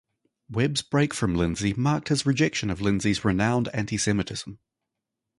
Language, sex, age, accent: English, male, 30-39, New Zealand English